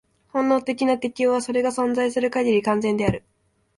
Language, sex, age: Japanese, female, 19-29